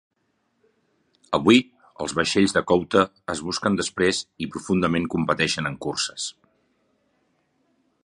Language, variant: Catalan, Central